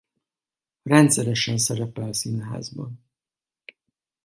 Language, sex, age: Hungarian, male, 50-59